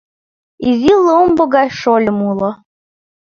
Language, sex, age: Mari, female, 19-29